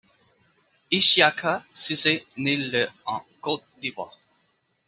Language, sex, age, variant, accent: French, male, 30-39, Français d'Amérique du Nord, Français du Canada